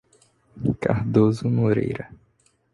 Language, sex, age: Portuguese, male, 19-29